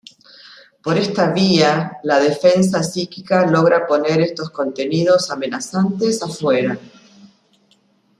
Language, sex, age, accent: Spanish, female, 50-59, Rioplatense: Argentina, Uruguay, este de Bolivia, Paraguay